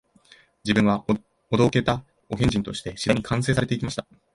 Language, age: Japanese, 19-29